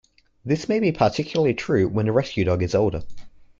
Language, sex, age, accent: English, male, under 19, Australian English